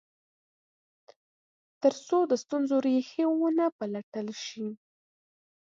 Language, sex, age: Pashto, female, under 19